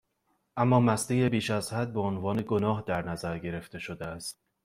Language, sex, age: Persian, male, 19-29